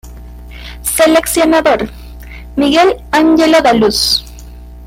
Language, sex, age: Spanish, female, under 19